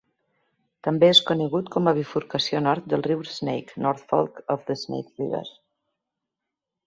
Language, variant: Catalan, Nord-Occidental